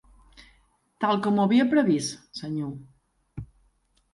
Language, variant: Catalan, Central